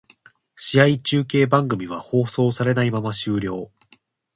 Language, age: Japanese, 19-29